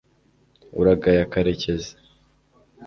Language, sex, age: Kinyarwanda, male, 19-29